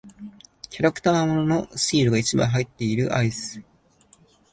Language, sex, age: Japanese, male, 19-29